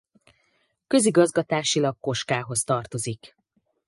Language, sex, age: Hungarian, female, 40-49